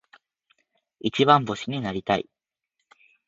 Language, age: Japanese, 19-29